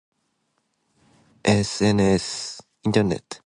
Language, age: English, 19-29